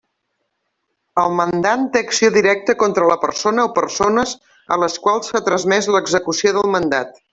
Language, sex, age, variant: Catalan, female, 40-49, Central